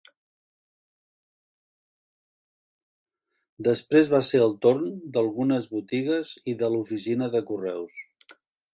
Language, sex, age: Catalan, male, 70-79